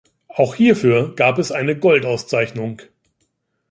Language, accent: German, Deutschland Deutsch